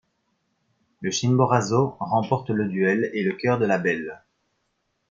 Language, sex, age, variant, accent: French, male, 30-39, Français d'Europe, Français de Belgique